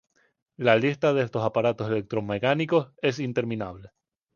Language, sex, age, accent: Spanish, male, 19-29, España: Islas Canarias